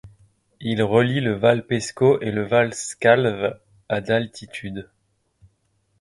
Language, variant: French, Français de métropole